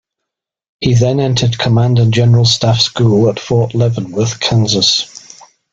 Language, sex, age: English, male, 60-69